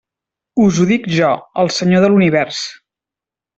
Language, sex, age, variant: Catalan, female, 40-49, Central